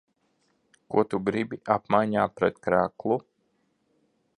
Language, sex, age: Latvian, male, 30-39